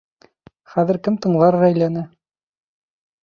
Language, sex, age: Bashkir, male, 19-29